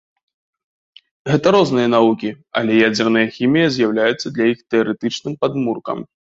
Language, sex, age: Belarusian, male, 30-39